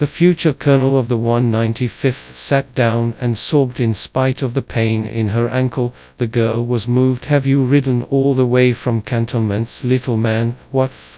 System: TTS, FastPitch